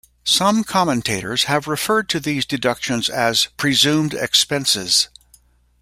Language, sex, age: English, male, 60-69